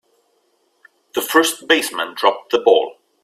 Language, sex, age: English, male, 40-49